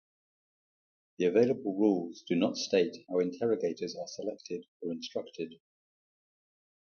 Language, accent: English, England English